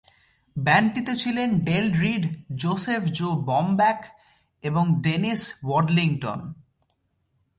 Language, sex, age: Bengali, male, 19-29